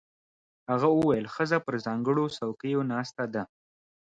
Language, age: Pashto, 19-29